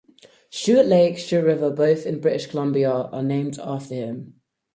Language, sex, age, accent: English, female, 19-29, England English